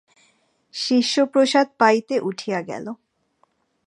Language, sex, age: Bengali, female, 19-29